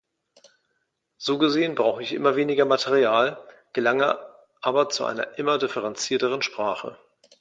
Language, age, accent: German, 50-59, Deutschland Deutsch